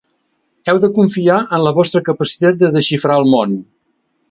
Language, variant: Catalan, Central